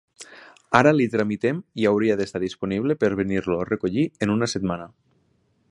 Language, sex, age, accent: Catalan, male, 19-29, Ebrenc